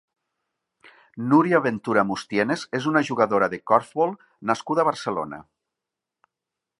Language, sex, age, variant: Catalan, male, 40-49, Nord-Occidental